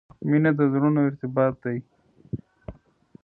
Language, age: Pashto, 30-39